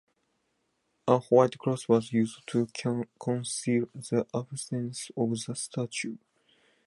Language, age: English, 19-29